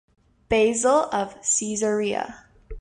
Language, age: English, 19-29